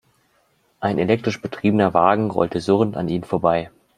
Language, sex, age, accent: German, male, 30-39, Deutschland Deutsch